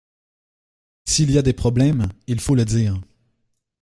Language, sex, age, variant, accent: French, male, 19-29, Français d'Amérique du Nord, Français du Canada